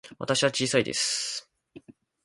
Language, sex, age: Japanese, male, 19-29